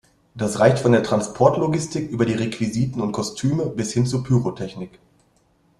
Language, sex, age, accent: German, male, 30-39, Deutschland Deutsch